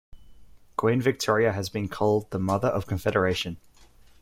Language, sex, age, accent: English, male, 19-29, Australian English